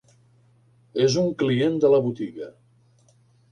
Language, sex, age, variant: Catalan, male, 50-59, Nord-Occidental